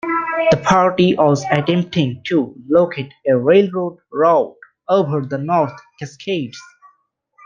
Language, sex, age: English, male, 19-29